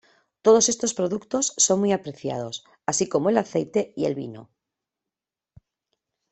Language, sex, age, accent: Spanish, female, 50-59, España: Norte peninsular (Asturias, Castilla y León, Cantabria, País Vasco, Navarra, Aragón, La Rioja, Guadalajara, Cuenca)